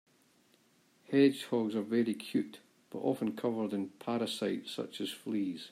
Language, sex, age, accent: English, male, 40-49, Scottish English